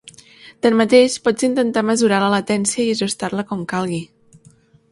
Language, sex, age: Catalan, female, 19-29